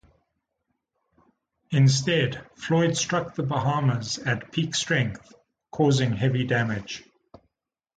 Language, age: English, 60-69